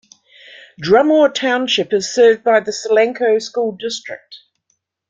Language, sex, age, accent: English, female, 60-69, New Zealand English